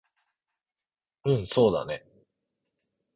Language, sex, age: Japanese, male, 40-49